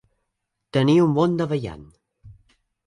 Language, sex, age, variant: Catalan, male, under 19, Central